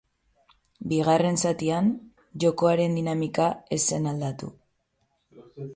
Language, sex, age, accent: Basque, female, 19-29, Mendebalekoa (Araba, Bizkaia, Gipuzkoako mendebaleko herri batzuk)